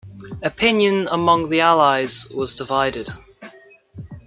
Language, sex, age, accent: English, male, under 19, England English